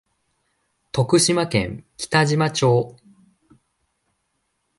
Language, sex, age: Japanese, male, 19-29